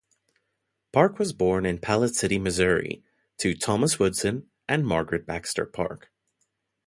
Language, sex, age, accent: English, male, 19-29, Southern African (South Africa, Zimbabwe, Namibia)